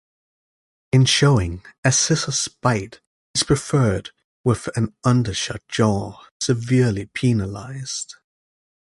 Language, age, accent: English, 19-29, United States English